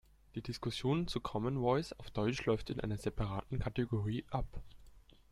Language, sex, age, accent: German, male, under 19, Österreichisches Deutsch